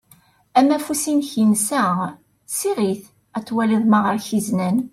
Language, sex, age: Kabyle, female, 40-49